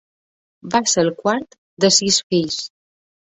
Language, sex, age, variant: Catalan, female, 40-49, Balear